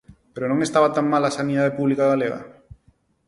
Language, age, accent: Galician, 30-39, Neofalante